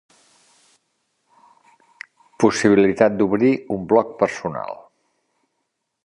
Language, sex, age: Catalan, male, 50-59